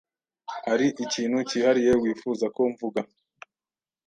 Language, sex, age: Kinyarwanda, male, 19-29